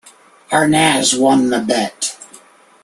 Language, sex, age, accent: English, male, 50-59, United States English